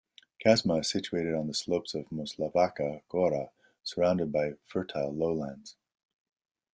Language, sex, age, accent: English, male, 40-49, Canadian English